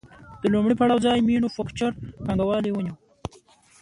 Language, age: Pashto, 19-29